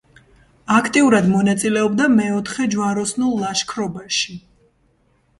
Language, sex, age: Georgian, female, 30-39